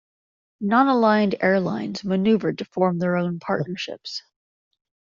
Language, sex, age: English, female, 50-59